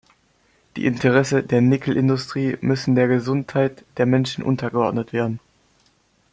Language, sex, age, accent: German, male, under 19, Deutschland Deutsch